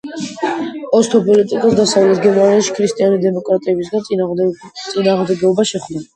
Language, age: Georgian, under 19